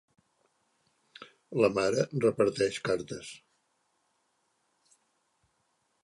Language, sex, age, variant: Catalan, male, 70-79, Central